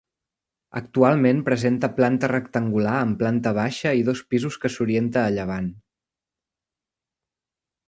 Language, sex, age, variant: Catalan, male, 30-39, Central